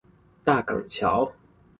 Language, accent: Chinese, 出生地：新北市